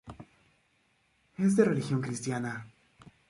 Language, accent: Spanish, América central